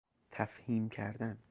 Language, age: Persian, 19-29